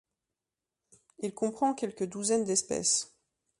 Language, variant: French, Français de métropole